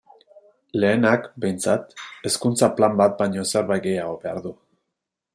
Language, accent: Basque, Mendebalekoa (Araba, Bizkaia, Gipuzkoako mendebaleko herri batzuk)